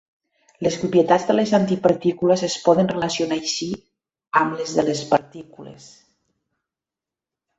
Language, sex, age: Catalan, female, 50-59